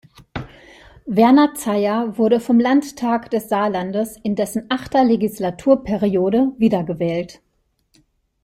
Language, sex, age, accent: German, female, 50-59, Deutschland Deutsch